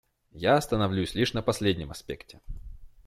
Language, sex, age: Russian, male, 19-29